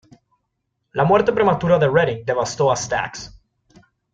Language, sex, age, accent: Spanish, male, 19-29, México